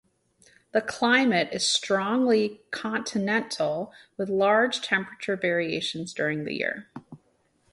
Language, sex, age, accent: English, female, 30-39, United States English